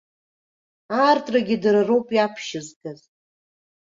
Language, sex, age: Abkhazian, female, 40-49